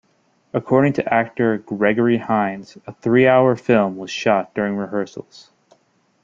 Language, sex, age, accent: English, male, 19-29, United States English